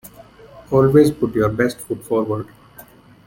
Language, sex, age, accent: English, male, 30-39, India and South Asia (India, Pakistan, Sri Lanka)